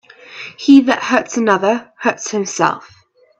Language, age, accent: English, under 19, England English